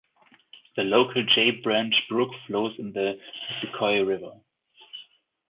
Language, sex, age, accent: English, male, 30-39, United States English